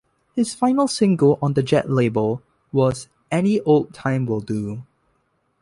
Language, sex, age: English, male, under 19